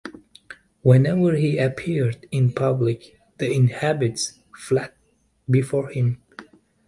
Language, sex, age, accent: English, male, 30-39, England English